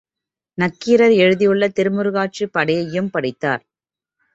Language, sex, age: Tamil, female, 30-39